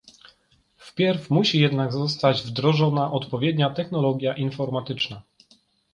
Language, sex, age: Polish, male, 30-39